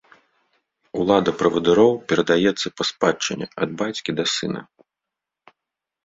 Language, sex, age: Belarusian, male, 30-39